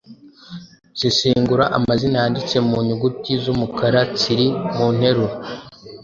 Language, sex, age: Kinyarwanda, male, 19-29